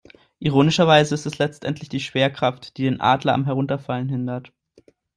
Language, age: German, 19-29